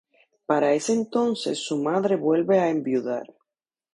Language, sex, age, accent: Spanish, female, 50-59, Caribe: Cuba, Venezuela, Puerto Rico, República Dominicana, Panamá, Colombia caribeña, México caribeño, Costa del golfo de México